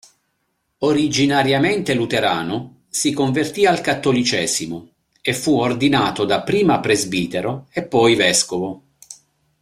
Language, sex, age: Italian, male, 50-59